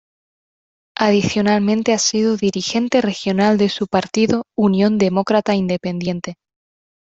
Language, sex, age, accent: Spanish, female, 19-29, España: Norte peninsular (Asturias, Castilla y León, Cantabria, País Vasco, Navarra, Aragón, La Rioja, Guadalajara, Cuenca)